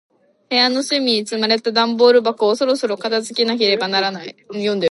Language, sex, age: Japanese, female, under 19